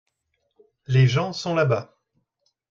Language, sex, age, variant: French, male, 40-49, Français de métropole